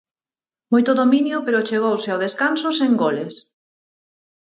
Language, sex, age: Galician, female, 40-49